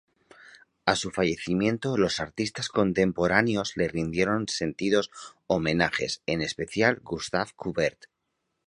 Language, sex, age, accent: Spanish, male, 30-39, España: Norte peninsular (Asturias, Castilla y León, Cantabria, País Vasco, Navarra, Aragón, La Rioja, Guadalajara, Cuenca)